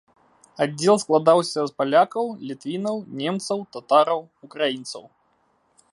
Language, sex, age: Belarusian, male, 19-29